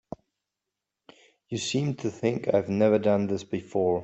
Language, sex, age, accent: English, male, 40-49, England English